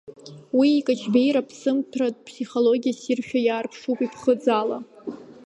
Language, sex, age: Abkhazian, female, under 19